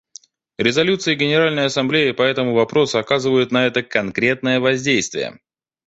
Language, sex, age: Russian, male, 30-39